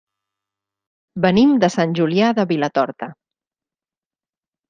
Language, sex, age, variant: Catalan, female, 40-49, Central